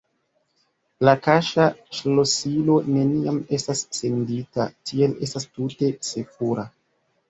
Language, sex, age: Esperanto, male, 19-29